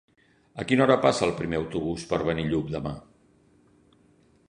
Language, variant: Catalan, Central